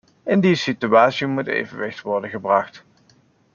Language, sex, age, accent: Dutch, male, 30-39, Nederlands Nederlands